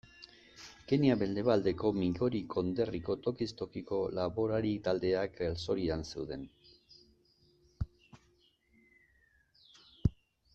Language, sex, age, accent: Basque, male, 60-69, Erdialdekoa edo Nafarra (Gipuzkoa, Nafarroa)